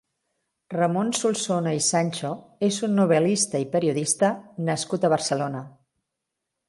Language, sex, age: Catalan, female, 50-59